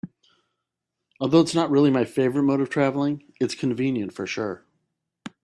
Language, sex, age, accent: English, male, 40-49, United States English